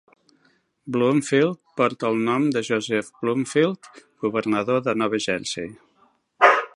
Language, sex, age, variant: Catalan, male, 60-69, Central